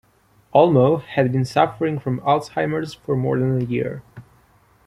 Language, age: English, 19-29